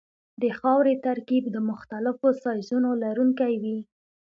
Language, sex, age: Pashto, female, 19-29